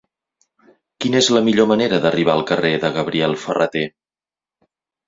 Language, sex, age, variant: Catalan, male, 40-49, Central